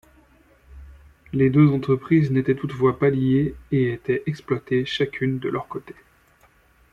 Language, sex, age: French, male, 30-39